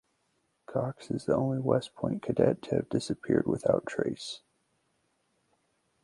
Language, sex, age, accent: English, male, 19-29, United States English